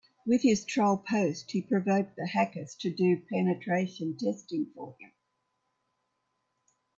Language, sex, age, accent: English, female, 70-79, Australian English